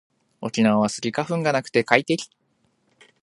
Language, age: Japanese, 19-29